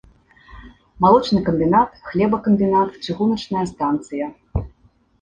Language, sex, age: Belarusian, female, 40-49